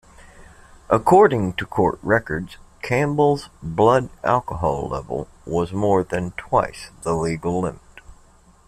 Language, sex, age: English, male, 50-59